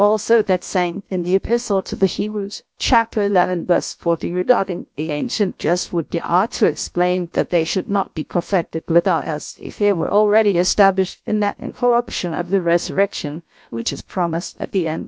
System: TTS, GlowTTS